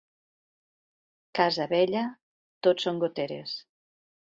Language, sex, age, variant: Catalan, female, 50-59, Septentrional